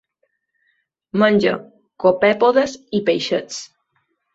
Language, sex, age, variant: Catalan, female, 30-39, Balear